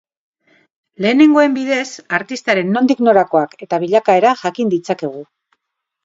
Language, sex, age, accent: Basque, female, 50-59, Mendebalekoa (Araba, Bizkaia, Gipuzkoako mendebaleko herri batzuk)